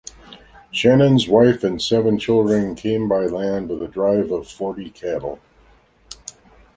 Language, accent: English, United States English